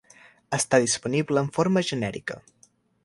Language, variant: Catalan, Central